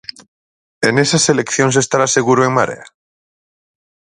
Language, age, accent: Galician, 40-49, Atlántico (seseo e gheada)